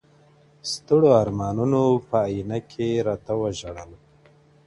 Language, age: Pashto, 30-39